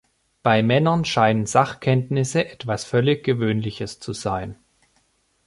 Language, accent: German, Deutschland Deutsch